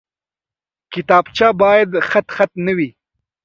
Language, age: Pashto, under 19